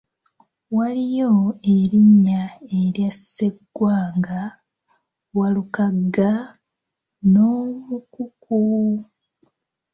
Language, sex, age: Ganda, female, 19-29